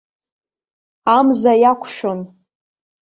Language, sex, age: Abkhazian, female, 19-29